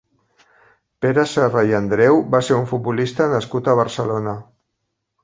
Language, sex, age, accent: Catalan, male, 50-59, Barceloní